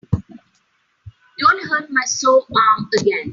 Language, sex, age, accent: English, female, 50-59, India and South Asia (India, Pakistan, Sri Lanka)